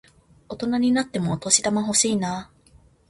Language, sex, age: Japanese, female, 19-29